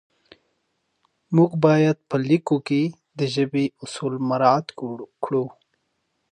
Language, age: Pashto, 19-29